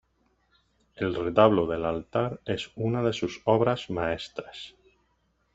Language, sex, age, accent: Spanish, male, 40-49, España: Sur peninsular (Andalucia, Extremadura, Murcia)